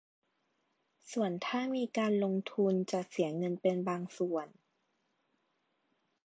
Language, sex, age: Thai, female, 19-29